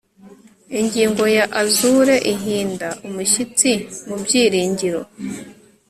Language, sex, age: Kinyarwanda, female, 19-29